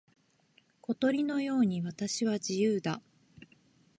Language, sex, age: Japanese, female, 30-39